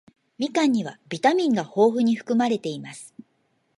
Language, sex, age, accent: Japanese, female, 40-49, 標準語